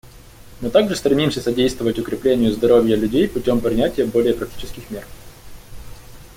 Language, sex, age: Russian, male, 19-29